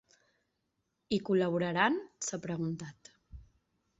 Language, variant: Catalan, Central